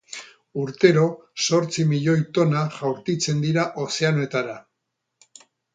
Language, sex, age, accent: Basque, male, 60-69, Erdialdekoa edo Nafarra (Gipuzkoa, Nafarroa)